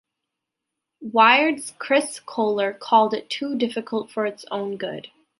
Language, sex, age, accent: English, female, 19-29, Canadian English